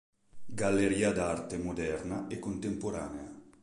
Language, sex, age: Italian, male, 30-39